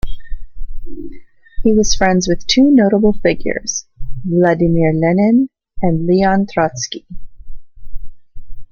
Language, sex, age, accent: English, female, 30-39, United States English